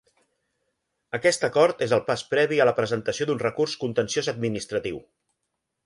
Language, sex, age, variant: Catalan, male, 40-49, Central